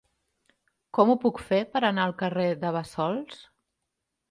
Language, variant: Catalan, Central